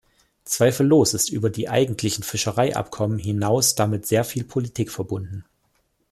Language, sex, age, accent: German, male, 30-39, Deutschland Deutsch